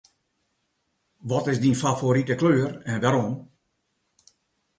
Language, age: Western Frisian, 70-79